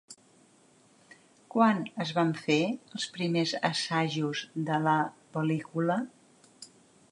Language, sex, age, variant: Catalan, female, 60-69, Central